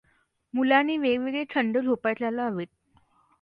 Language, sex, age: Marathi, female, under 19